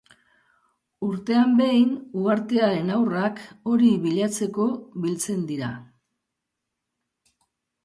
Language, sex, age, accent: Basque, female, 60-69, Erdialdekoa edo Nafarra (Gipuzkoa, Nafarroa)